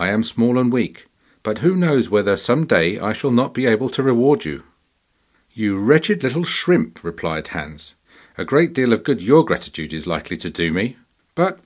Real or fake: real